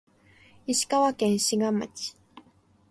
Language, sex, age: Japanese, female, under 19